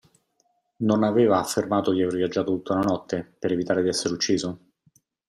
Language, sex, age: Italian, male, 40-49